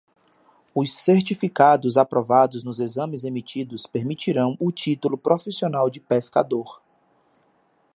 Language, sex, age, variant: Portuguese, male, 19-29, Portuguese (Brasil)